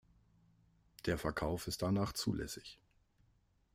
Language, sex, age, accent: German, male, 40-49, Deutschland Deutsch